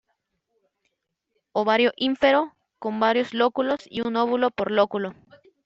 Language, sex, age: Spanish, female, under 19